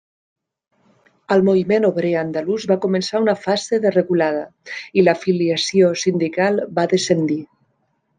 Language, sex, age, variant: Catalan, female, 50-59, Nord-Occidental